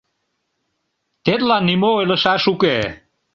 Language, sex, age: Mari, male, 50-59